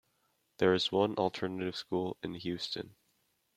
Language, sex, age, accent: English, male, under 19, United States English